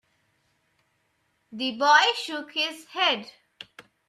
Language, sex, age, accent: English, female, under 19, India and South Asia (India, Pakistan, Sri Lanka)